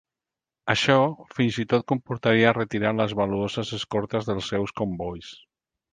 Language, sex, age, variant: Catalan, male, 50-59, Central